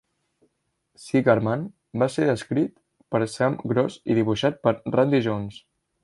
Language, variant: Catalan, Central